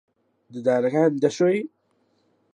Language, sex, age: Central Kurdish, male, under 19